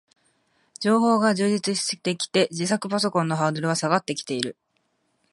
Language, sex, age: Japanese, female, 19-29